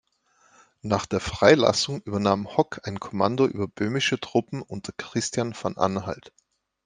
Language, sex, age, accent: German, male, 40-49, Österreichisches Deutsch